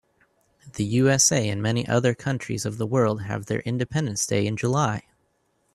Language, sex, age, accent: English, male, 19-29, United States English